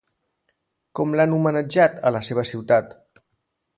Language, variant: Catalan, Central